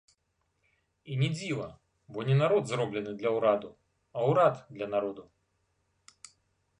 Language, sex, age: Belarusian, male, 50-59